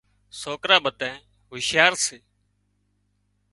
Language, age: Wadiyara Koli, 30-39